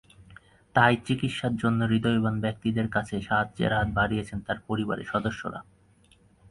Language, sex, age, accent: Bengali, male, 19-29, Bangla